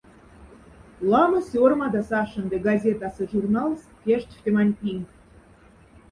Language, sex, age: Moksha, female, 40-49